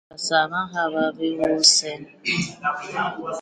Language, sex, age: Basaa, female, 30-39